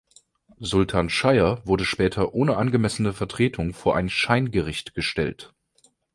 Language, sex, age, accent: German, male, 30-39, Deutschland Deutsch